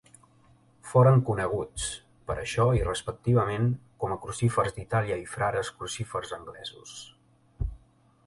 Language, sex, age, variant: Catalan, male, 19-29, Central